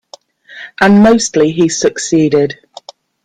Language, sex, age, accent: English, female, 40-49, England English